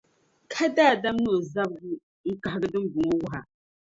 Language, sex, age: Dagbani, female, 30-39